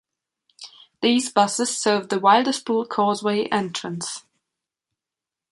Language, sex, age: English, female, 19-29